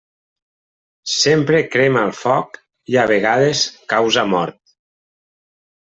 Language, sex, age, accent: Catalan, male, 40-49, valencià